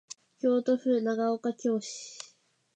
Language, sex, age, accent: Japanese, female, 19-29, 標準語